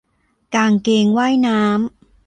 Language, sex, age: Thai, female, 30-39